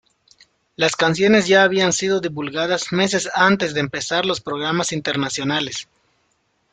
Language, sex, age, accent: Spanish, male, 30-39, América central